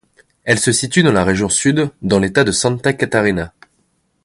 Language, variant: French, Français de métropole